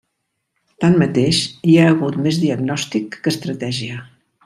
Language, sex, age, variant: Catalan, female, 70-79, Central